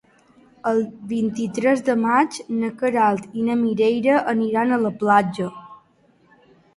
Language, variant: Catalan, Balear